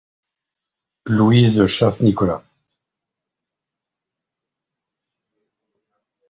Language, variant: French, Français de métropole